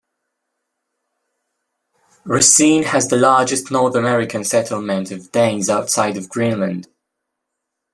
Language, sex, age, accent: English, male, under 19, England English